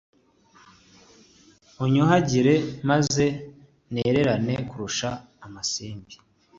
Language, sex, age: Kinyarwanda, male, 30-39